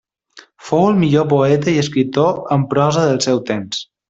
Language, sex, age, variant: Catalan, male, 30-39, Balear